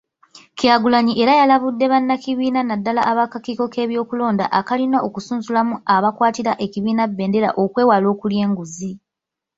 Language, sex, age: Ganda, female, 19-29